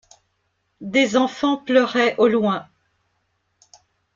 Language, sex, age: French, female, 50-59